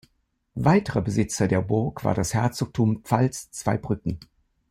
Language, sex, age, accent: German, male, 70-79, Deutschland Deutsch